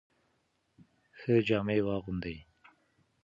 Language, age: Pashto, 19-29